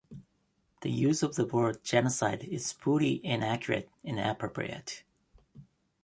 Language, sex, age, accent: English, male, 30-39, United States English